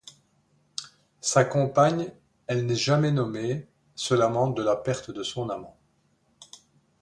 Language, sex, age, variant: French, male, 60-69, Français de métropole